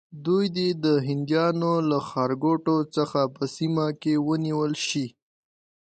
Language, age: Pashto, 19-29